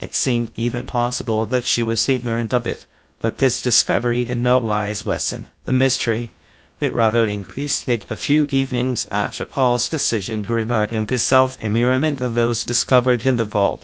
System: TTS, GlowTTS